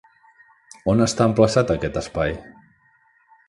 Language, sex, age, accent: Catalan, male, 40-49, Empordanès